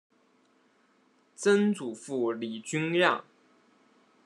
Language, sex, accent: Chinese, male, 出生地：湖北省